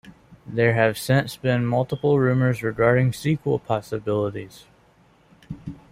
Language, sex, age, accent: English, male, 19-29, United States English